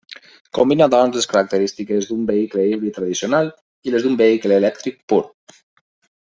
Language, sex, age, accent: Catalan, male, 30-39, valencià